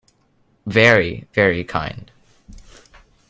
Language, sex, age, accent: English, male, under 19, United States English